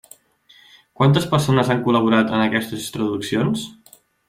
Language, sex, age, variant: Catalan, male, 19-29, Central